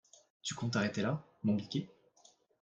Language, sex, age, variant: French, male, 19-29, Français de métropole